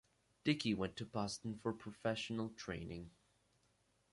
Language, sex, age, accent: English, male, under 19, United States English